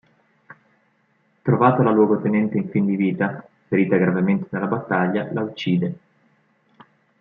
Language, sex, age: Italian, male, 19-29